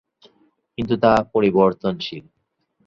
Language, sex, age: Bengali, male, 19-29